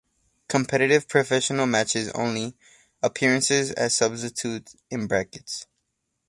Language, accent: English, United States English